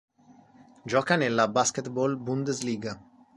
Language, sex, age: Italian, male, 40-49